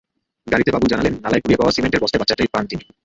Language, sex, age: Bengali, male, 19-29